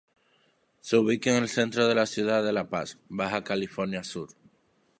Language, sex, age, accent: Spanish, male, 19-29, Caribe: Cuba, Venezuela, Puerto Rico, República Dominicana, Panamá, Colombia caribeña, México caribeño, Costa del golfo de México